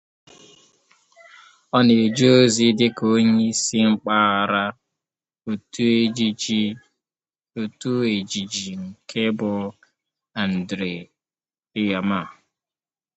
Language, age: Igbo, 19-29